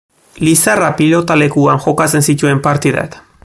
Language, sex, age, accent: Basque, male, 30-39, Erdialdekoa edo Nafarra (Gipuzkoa, Nafarroa)